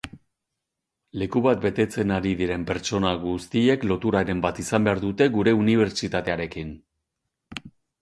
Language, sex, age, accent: Basque, male, 50-59, Erdialdekoa edo Nafarra (Gipuzkoa, Nafarroa)